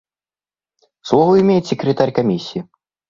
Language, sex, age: Russian, male, under 19